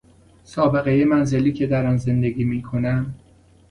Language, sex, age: Persian, male, 30-39